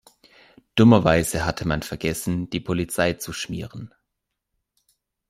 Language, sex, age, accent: German, male, 19-29, Deutschland Deutsch